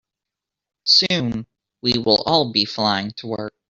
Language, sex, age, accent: English, male, 19-29, United States English